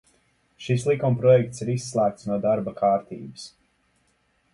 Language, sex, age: Latvian, male, 19-29